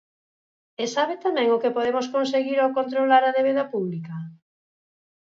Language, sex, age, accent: Galician, female, 50-59, Normativo (estándar)